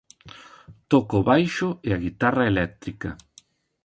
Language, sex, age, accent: Galician, male, 30-39, Normativo (estándar)